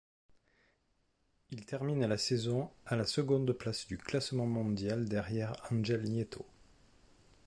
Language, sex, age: French, male, 40-49